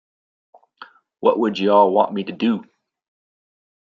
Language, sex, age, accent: English, male, 50-59, United States English